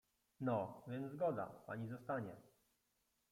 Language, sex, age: Polish, male, 30-39